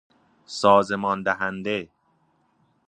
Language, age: Persian, 30-39